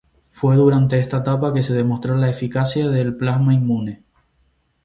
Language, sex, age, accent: Spanish, male, 19-29, España: Islas Canarias